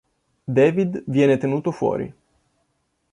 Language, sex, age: Italian, male, 19-29